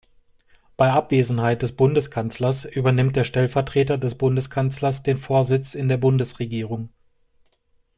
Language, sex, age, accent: German, male, 30-39, Deutschland Deutsch